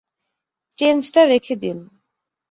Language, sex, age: Bengali, female, 19-29